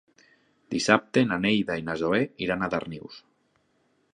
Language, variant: Catalan, Nord-Occidental